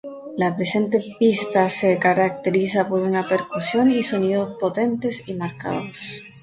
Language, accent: Spanish, Chileno: Chile, Cuyo